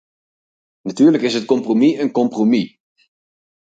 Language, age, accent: Dutch, 30-39, Nederlands Nederlands